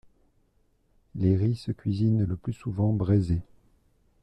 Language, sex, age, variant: French, male, 40-49, Français de métropole